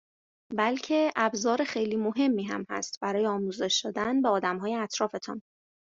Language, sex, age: Persian, female, 30-39